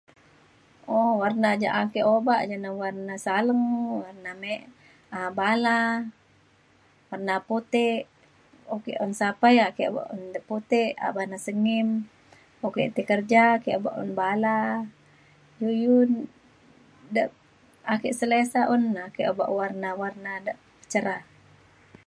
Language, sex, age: Mainstream Kenyah, female, 40-49